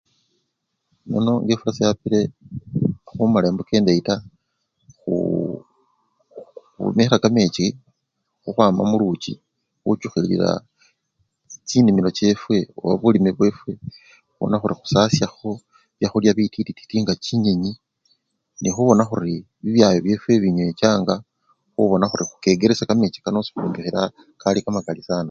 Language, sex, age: Luyia, male, 50-59